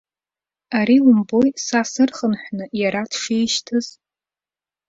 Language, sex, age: Abkhazian, female, 19-29